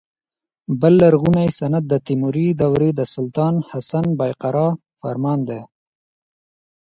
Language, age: Pashto, 19-29